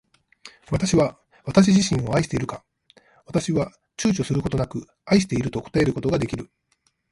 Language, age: Japanese, 50-59